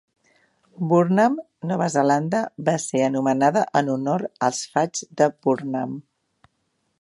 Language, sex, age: Catalan, female, 50-59